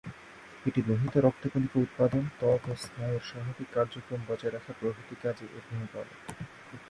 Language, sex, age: Bengali, male, 19-29